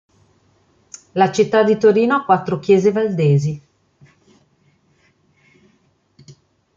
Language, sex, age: Italian, female, 50-59